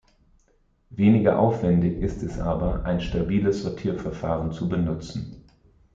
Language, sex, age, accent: German, male, 40-49, Deutschland Deutsch